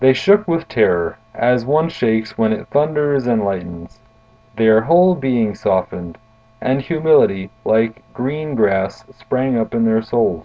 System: none